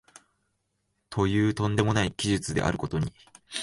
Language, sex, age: Japanese, male, 19-29